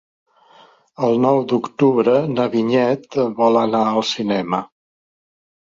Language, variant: Catalan, Central